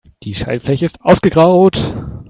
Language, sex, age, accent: German, male, 19-29, Deutschland Deutsch